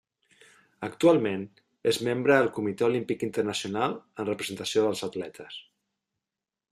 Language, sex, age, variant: Catalan, male, 40-49, Central